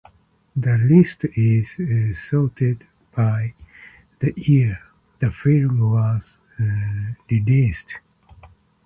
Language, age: English, 50-59